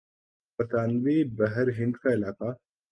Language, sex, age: Urdu, male, 19-29